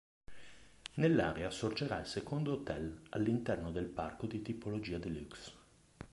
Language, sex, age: Italian, male, 40-49